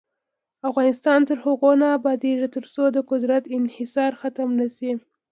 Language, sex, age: Pashto, female, 19-29